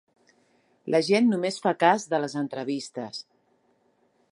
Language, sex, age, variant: Catalan, female, 40-49, Central